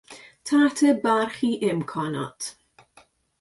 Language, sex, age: Persian, female, 30-39